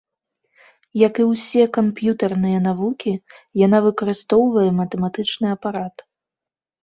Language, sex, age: Belarusian, female, 30-39